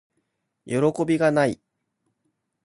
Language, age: Japanese, under 19